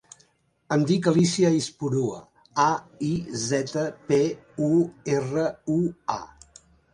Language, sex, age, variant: Catalan, male, 60-69, Central